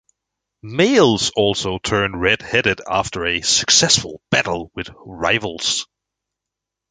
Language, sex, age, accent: English, male, 19-29, England English